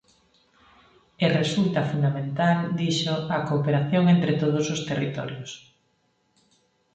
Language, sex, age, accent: Galician, female, 40-49, Normativo (estándar)